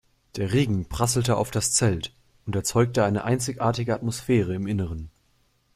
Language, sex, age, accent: German, male, 19-29, Deutschland Deutsch